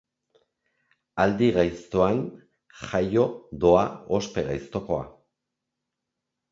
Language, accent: Basque, Erdialdekoa edo Nafarra (Gipuzkoa, Nafarroa)